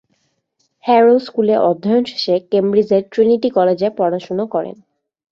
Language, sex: Bengali, female